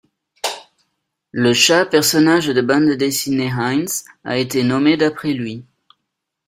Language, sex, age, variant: French, male, 30-39, Français de métropole